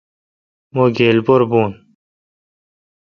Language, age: Kalkoti, 19-29